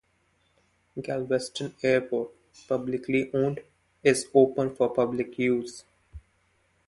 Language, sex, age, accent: English, male, 19-29, India and South Asia (India, Pakistan, Sri Lanka)